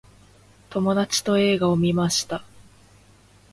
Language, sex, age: Japanese, female, 19-29